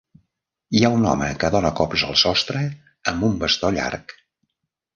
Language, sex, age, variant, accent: Catalan, male, 70-79, Central, central